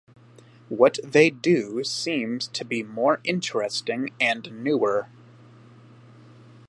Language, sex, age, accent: English, male, 19-29, Canadian English